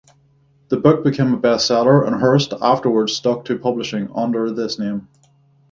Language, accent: English, Northern Irish